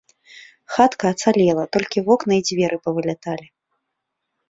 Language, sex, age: Belarusian, female, 30-39